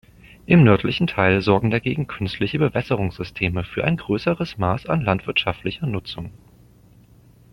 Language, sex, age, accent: German, male, 30-39, Deutschland Deutsch